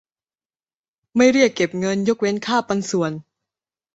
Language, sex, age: Thai, female, under 19